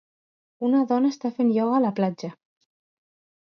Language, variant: Catalan, Central